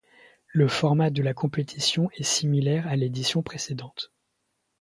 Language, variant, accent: French, Français de métropole, Français du sud de la France